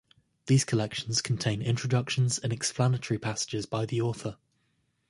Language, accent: English, England English